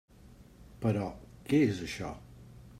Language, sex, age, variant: Catalan, male, 50-59, Central